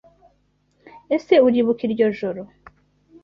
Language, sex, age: Kinyarwanda, female, 19-29